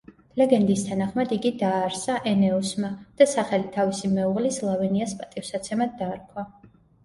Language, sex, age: Georgian, female, 19-29